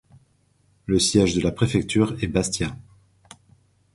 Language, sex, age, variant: French, male, 40-49, Français de métropole